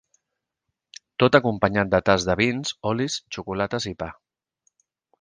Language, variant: Catalan, Central